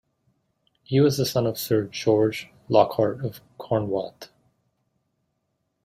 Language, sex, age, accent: English, male, 19-29, United States English